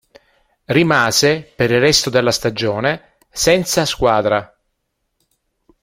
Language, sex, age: Italian, male, 50-59